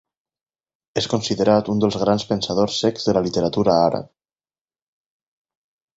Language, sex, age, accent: Catalan, male, 19-29, valencià